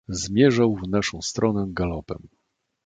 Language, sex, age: Polish, male, 50-59